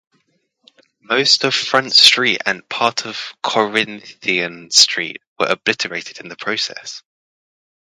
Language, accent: English, England English